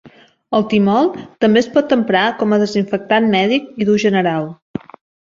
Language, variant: Catalan, Central